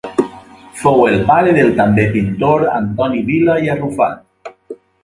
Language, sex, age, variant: Catalan, male, 40-49, Valencià meridional